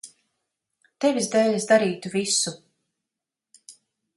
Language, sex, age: Latvian, female, 50-59